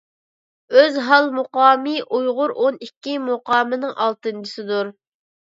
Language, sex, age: Uyghur, female, under 19